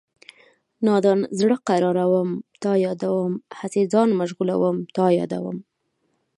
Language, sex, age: Pashto, female, 19-29